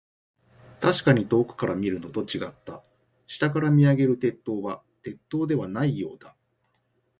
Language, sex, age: Japanese, male, 40-49